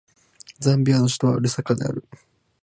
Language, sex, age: Japanese, male, 19-29